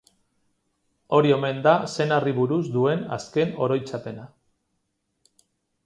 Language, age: Basque, 90+